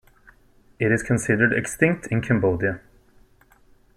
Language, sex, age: English, male, 19-29